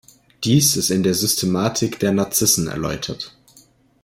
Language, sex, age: German, male, under 19